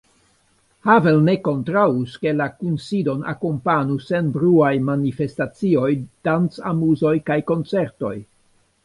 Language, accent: Esperanto, Internacia